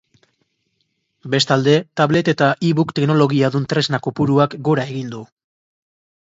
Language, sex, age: Basque, male, 30-39